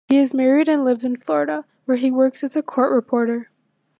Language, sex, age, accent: English, female, under 19, United States English